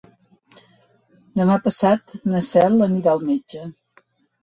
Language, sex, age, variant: Catalan, female, 60-69, Central